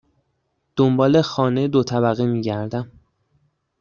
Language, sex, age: Persian, male, 19-29